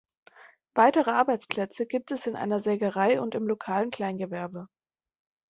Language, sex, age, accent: German, female, 19-29, Deutschland Deutsch